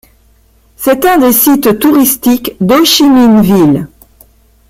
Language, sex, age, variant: French, female, 50-59, Français de métropole